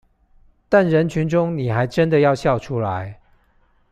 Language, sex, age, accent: Chinese, male, 40-49, 出生地：臺北市